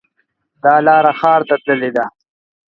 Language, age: Pashto, 19-29